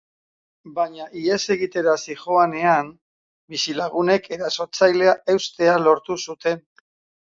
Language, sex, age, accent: Basque, male, 60-69, Mendebalekoa (Araba, Bizkaia, Gipuzkoako mendebaleko herri batzuk)